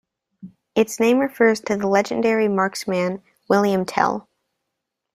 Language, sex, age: English, female, under 19